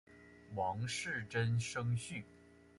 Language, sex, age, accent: Chinese, male, under 19, 出生地：黑龙江省